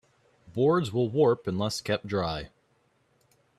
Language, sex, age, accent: English, male, under 19, United States English